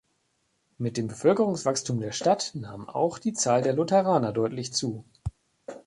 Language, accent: German, Deutschland Deutsch